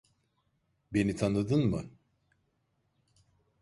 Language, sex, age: Turkish, male, 60-69